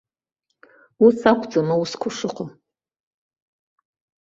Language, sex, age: Abkhazian, female, 60-69